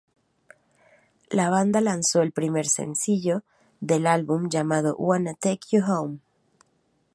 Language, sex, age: Spanish, female, 30-39